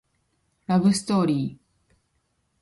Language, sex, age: Japanese, female, 19-29